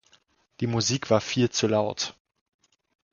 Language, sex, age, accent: German, male, under 19, Deutschland Deutsch